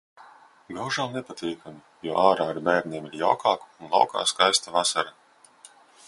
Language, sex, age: Latvian, male, 30-39